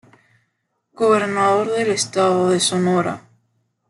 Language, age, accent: Spanish, 19-29, Caribe: Cuba, Venezuela, Puerto Rico, República Dominicana, Panamá, Colombia caribeña, México caribeño, Costa del golfo de México